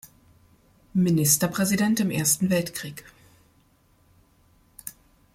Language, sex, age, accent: German, female, 40-49, Deutschland Deutsch